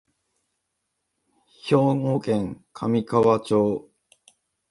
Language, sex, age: Japanese, male, 40-49